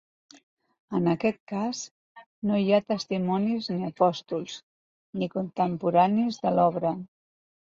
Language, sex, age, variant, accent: Catalan, female, 60-69, Central, central